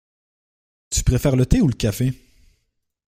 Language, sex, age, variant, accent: French, male, 19-29, Français d'Amérique du Nord, Français du Canada